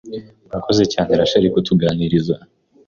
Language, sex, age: Kinyarwanda, male, 19-29